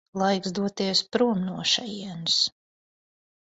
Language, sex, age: Latvian, female, 40-49